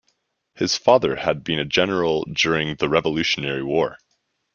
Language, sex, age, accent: English, male, 19-29, Canadian English